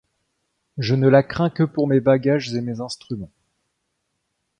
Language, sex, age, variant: French, male, 30-39, Français de métropole